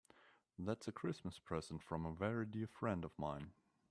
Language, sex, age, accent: English, male, 30-39, England English